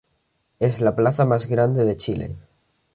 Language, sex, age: Spanish, male, under 19